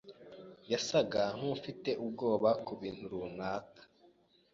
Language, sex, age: Kinyarwanda, male, 19-29